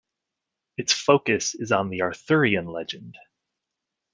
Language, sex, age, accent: English, male, 30-39, United States English